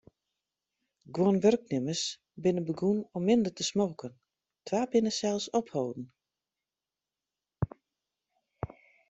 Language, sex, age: Western Frisian, female, 50-59